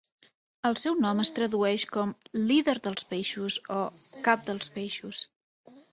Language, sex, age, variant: Catalan, female, 30-39, Central